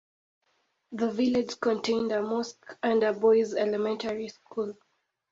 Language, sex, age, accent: English, female, 19-29, United States English